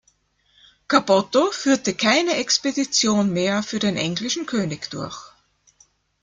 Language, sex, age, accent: German, female, 50-59, Österreichisches Deutsch